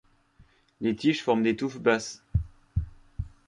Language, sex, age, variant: French, male, 30-39, Français de métropole